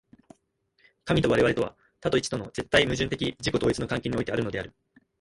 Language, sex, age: Japanese, male, 19-29